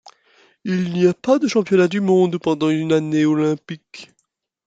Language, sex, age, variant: French, male, under 19, Français de métropole